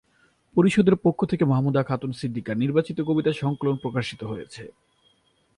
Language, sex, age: Bengali, male, 19-29